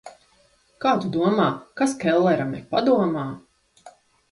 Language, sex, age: Latvian, female, 30-39